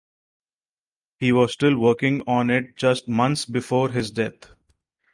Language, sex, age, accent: English, male, 40-49, India and South Asia (India, Pakistan, Sri Lanka)